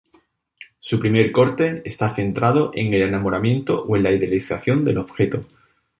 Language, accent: Spanish, España: Sur peninsular (Andalucia, Extremadura, Murcia)